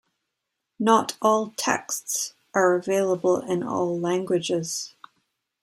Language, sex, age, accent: English, female, 30-39, Canadian English